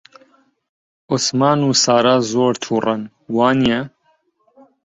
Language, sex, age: Central Kurdish, male, 30-39